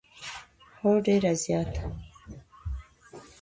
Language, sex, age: Pashto, female, 19-29